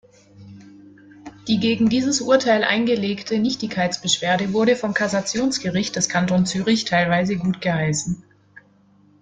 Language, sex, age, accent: German, female, 19-29, Deutschland Deutsch